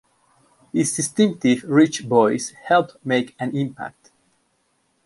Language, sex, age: English, male, 19-29